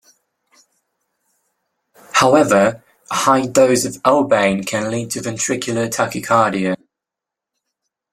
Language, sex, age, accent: English, male, under 19, England English